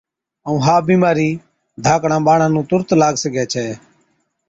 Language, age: Od, 30-39